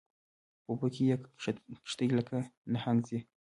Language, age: Pashto, 19-29